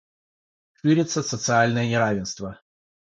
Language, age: Russian, 30-39